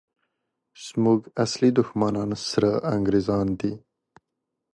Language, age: Pashto, 19-29